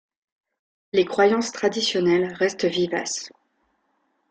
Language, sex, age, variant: French, female, 19-29, Français de métropole